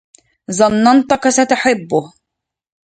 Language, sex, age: Arabic, female, 19-29